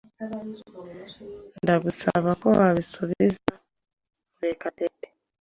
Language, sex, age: Kinyarwanda, female, 30-39